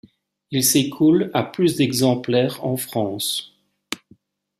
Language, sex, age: French, male, 50-59